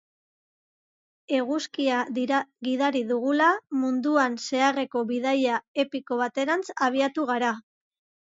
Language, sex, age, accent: Basque, female, 40-49, Mendebalekoa (Araba, Bizkaia, Gipuzkoako mendebaleko herri batzuk)